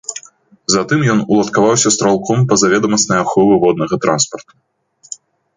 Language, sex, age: Belarusian, male, 19-29